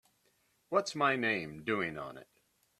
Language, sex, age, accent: English, male, 70-79, United States English